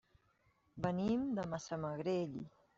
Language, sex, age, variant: Catalan, female, 30-39, Central